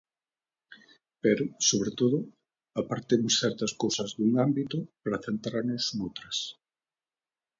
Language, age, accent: Galician, 50-59, Central (gheada)